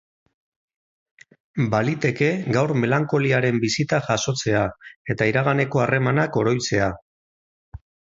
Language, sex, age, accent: Basque, male, 40-49, Mendebalekoa (Araba, Bizkaia, Gipuzkoako mendebaleko herri batzuk)